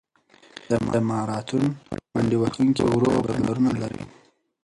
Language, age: Pashto, under 19